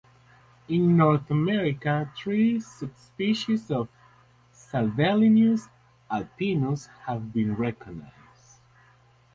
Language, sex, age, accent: English, male, 19-29, United States English